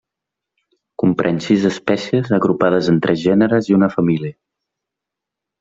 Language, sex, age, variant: Catalan, male, 19-29, Central